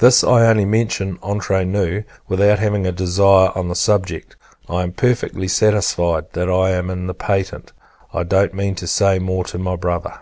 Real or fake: real